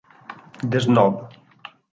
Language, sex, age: Italian, male, 19-29